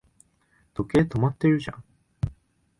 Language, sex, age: Japanese, male, 19-29